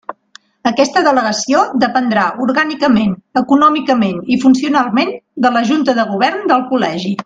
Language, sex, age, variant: Catalan, female, 40-49, Nord-Occidental